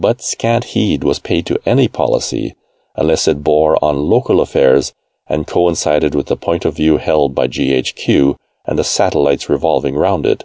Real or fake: real